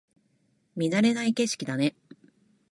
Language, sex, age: Japanese, female, 40-49